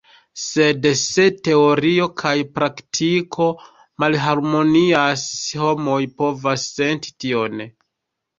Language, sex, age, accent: Esperanto, male, 30-39, Internacia